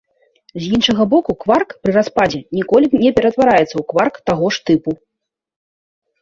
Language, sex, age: Belarusian, female, 30-39